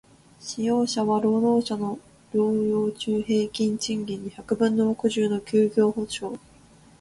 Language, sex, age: Japanese, female, 19-29